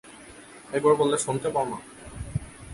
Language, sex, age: Bengali, male, 19-29